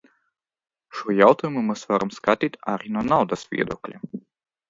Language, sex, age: Latvian, male, 19-29